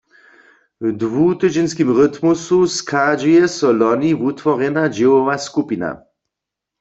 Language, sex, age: Upper Sorbian, male, 40-49